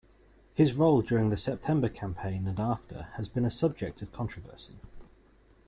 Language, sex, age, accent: English, male, 30-39, England English